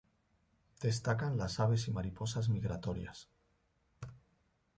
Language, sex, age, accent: Spanish, male, 40-49, España: Centro-Sur peninsular (Madrid, Toledo, Castilla-La Mancha)